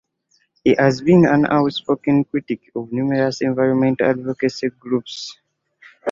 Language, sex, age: English, male, 19-29